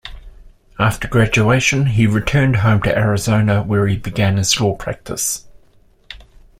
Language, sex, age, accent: English, male, 50-59, New Zealand English